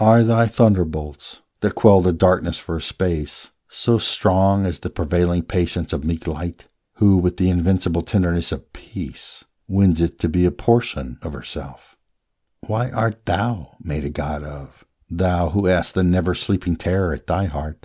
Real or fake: real